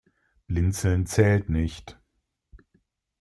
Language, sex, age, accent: German, male, 50-59, Deutschland Deutsch